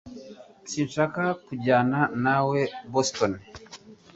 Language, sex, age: Kinyarwanda, male, 40-49